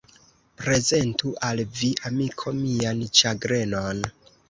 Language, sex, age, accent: Esperanto, female, 19-29, Internacia